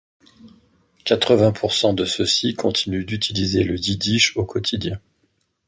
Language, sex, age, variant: French, male, 40-49, Français de métropole